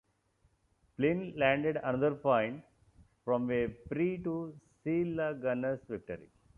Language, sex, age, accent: English, male, 50-59, India and South Asia (India, Pakistan, Sri Lanka)